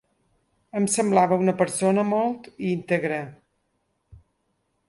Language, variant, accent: Catalan, Balear, menorquí